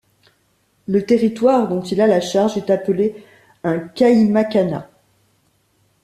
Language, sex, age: French, female, 40-49